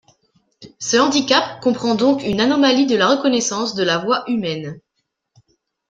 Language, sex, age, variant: French, female, 19-29, Français de métropole